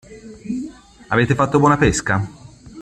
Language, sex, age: Italian, male, 30-39